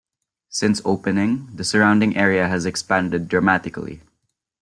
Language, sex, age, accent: English, male, 19-29, Filipino